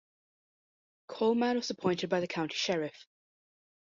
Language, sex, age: English, female, under 19